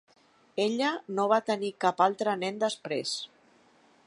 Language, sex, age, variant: Catalan, female, 50-59, Central